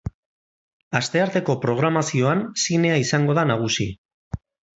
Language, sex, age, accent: Basque, male, 40-49, Mendebalekoa (Araba, Bizkaia, Gipuzkoako mendebaleko herri batzuk)